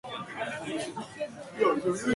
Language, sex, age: Chinese, female, 19-29